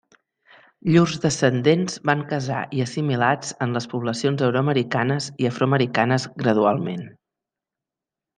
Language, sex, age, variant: Catalan, female, 40-49, Central